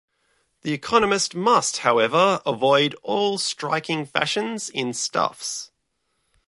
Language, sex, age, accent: English, male, 30-39, Australian English